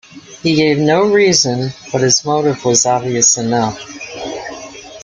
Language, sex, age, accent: English, female, 60-69, United States English